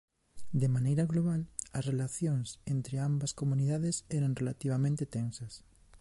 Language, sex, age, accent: Galician, male, 19-29, Central (gheada)